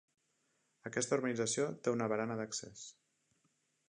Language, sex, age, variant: Catalan, male, 40-49, Nord-Occidental